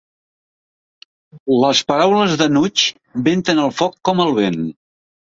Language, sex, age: Catalan, male, 70-79